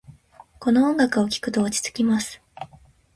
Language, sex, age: Japanese, female, 19-29